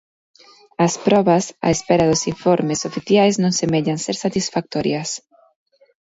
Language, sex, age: Galician, female, 30-39